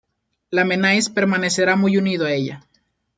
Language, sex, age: Spanish, male, 19-29